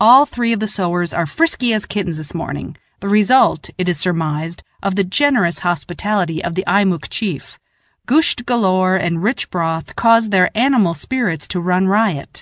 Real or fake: real